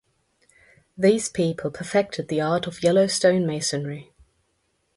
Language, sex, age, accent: English, female, 30-39, England English